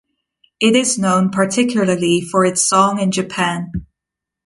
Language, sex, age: English, female, 19-29